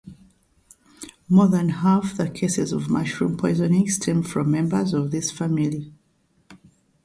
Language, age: English, 40-49